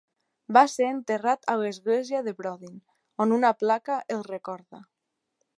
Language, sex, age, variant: Catalan, female, under 19, Nord-Occidental